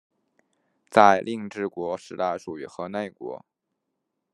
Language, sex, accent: Chinese, male, 出生地：河南省